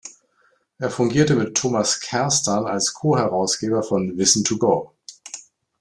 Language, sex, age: German, male, 50-59